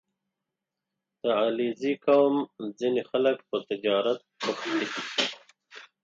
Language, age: Pashto, 40-49